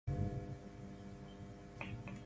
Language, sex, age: Kelabit, female, 70-79